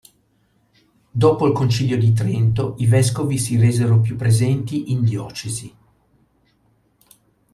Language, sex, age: Italian, male, 50-59